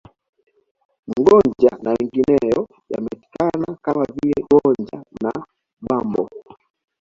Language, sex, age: Swahili, male, 19-29